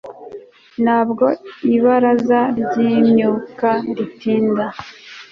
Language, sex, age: Kinyarwanda, female, 19-29